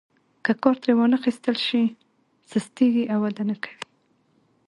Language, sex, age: Pashto, female, 19-29